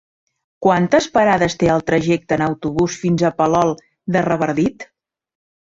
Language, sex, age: Catalan, female, 40-49